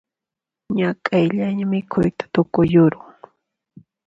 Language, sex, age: Puno Quechua, female, 40-49